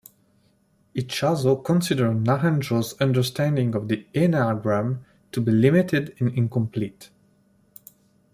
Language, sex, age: English, male, 30-39